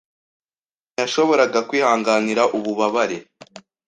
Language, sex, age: Kinyarwanda, male, 19-29